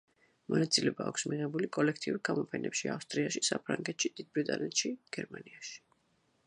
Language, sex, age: Georgian, female, 40-49